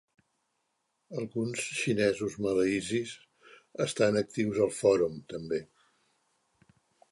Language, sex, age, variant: Catalan, male, 70-79, Central